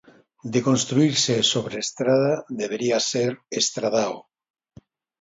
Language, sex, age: Galician, male, 50-59